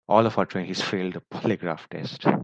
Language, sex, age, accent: English, male, 30-39, India and South Asia (India, Pakistan, Sri Lanka)